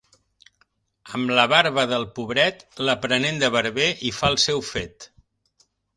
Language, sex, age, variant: Catalan, male, 50-59, Central